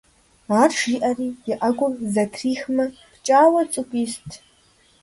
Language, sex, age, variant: Kabardian, female, under 19, Адыгэбзэ (Къэбэрдей, Кирил, псоми зэдай)